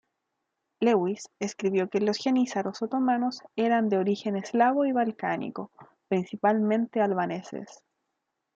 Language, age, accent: Spanish, 19-29, Chileno: Chile, Cuyo